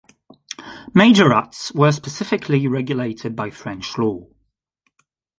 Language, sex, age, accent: English, male, 19-29, England English